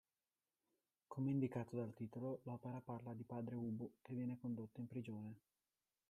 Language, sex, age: Italian, male, 30-39